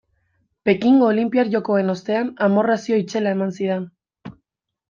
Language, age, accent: Basque, 19-29, Mendebalekoa (Araba, Bizkaia, Gipuzkoako mendebaleko herri batzuk)